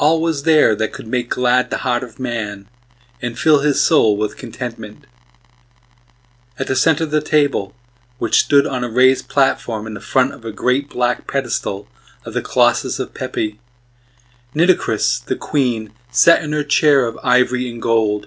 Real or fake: real